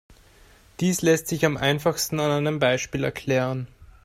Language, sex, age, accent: German, male, 19-29, Österreichisches Deutsch